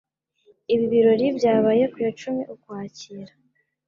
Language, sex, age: Kinyarwanda, female, 19-29